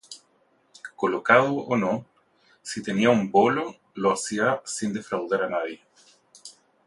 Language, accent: Spanish, Chileno: Chile, Cuyo